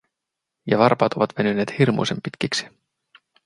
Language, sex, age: Finnish, male, 30-39